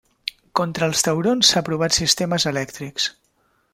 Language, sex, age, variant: Catalan, male, 19-29, Central